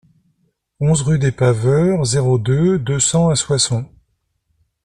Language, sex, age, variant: French, male, 50-59, Français de métropole